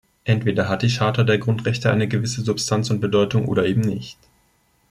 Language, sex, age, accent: German, male, 19-29, Deutschland Deutsch